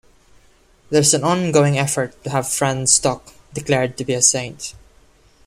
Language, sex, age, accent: English, male, 19-29, Filipino